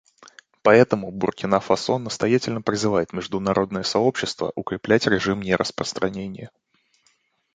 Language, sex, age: Russian, male, 19-29